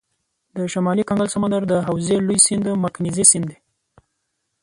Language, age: Pashto, 19-29